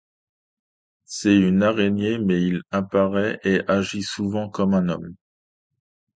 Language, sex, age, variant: French, male, 40-49, Français de métropole